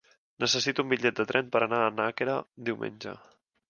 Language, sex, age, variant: Catalan, male, 19-29, Central